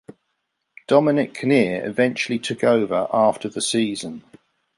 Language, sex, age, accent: English, male, 50-59, England English